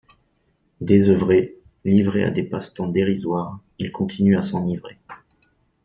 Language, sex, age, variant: French, male, 40-49, Français de métropole